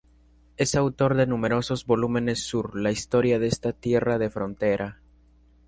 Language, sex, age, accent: Spanish, male, 19-29, Andino-Pacífico: Colombia, Perú, Ecuador, oeste de Bolivia y Venezuela andina